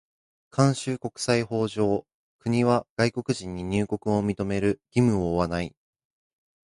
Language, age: Japanese, 19-29